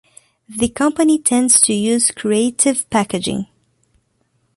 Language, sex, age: English, female, 30-39